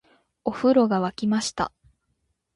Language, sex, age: Japanese, female, 19-29